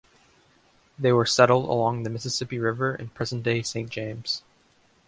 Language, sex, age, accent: English, male, 19-29, United States English